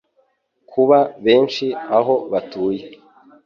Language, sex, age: Kinyarwanda, female, 19-29